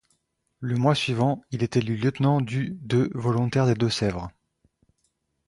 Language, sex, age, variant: French, male, 19-29, Français de métropole